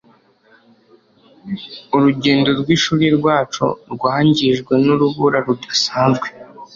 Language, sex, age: Kinyarwanda, male, under 19